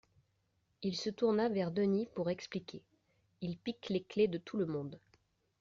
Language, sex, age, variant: French, female, 19-29, Français de métropole